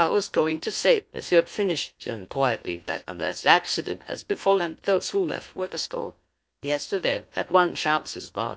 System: TTS, GlowTTS